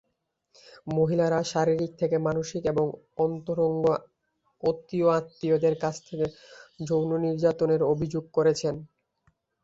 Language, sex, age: Bengali, male, under 19